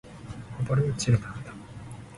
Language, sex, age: Japanese, male, 19-29